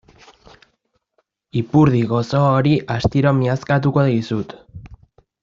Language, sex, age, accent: Basque, male, 30-39, Mendebalekoa (Araba, Bizkaia, Gipuzkoako mendebaleko herri batzuk)